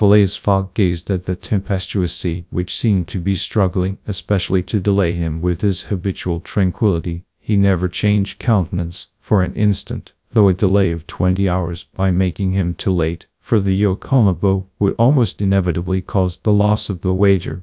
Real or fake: fake